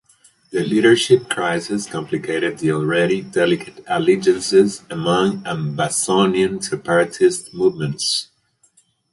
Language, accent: English, United States English